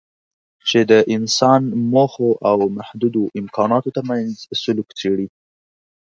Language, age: Pashto, 19-29